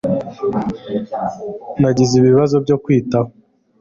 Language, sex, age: Kinyarwanda, male, 19-29